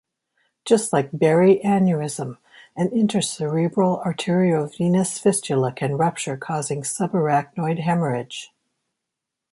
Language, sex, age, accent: English, female, 60-69, United States English